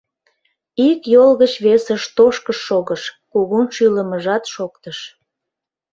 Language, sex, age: Mari, female, 40-49